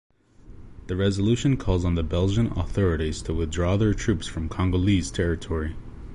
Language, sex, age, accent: English, male, 30-39, United States English